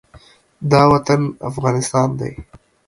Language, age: Pashto, 19-29